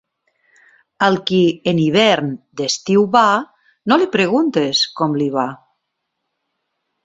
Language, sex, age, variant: Catalan, female, 60-69, Central